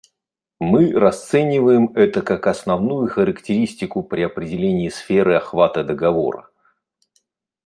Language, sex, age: Russian, male, 40-49